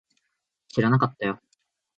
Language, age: Japanese, 19-29